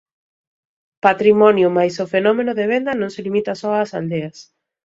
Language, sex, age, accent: Galician, female, 30-39, Central (gheada)